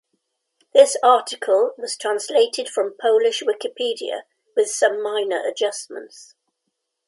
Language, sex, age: English, female, 70-79